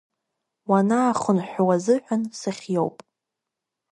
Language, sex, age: Abkhazian, female, under 19